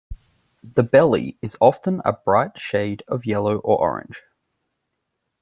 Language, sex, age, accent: English, male, 30-39, Australian English